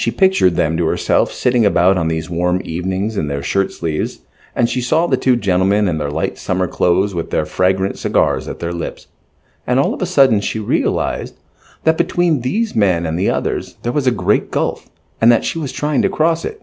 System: none